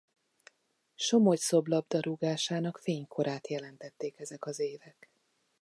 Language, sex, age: Hungarian, female, 40-49